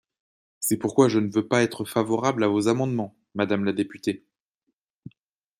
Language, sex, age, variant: French, male, 19-29, Français de métropole